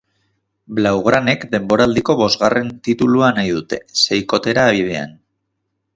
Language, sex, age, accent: Basque, male, 30-39, Mendebalekoa (Araba, Bizkaia, Gipuzkoako mendebaleko herri batzuk)